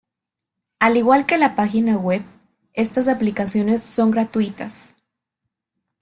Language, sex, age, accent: Spanish, female, under 19, México